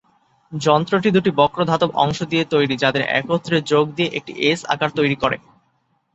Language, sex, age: Bengali, male, 19-29